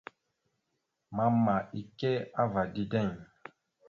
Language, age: Mada (Cameroon), 19-29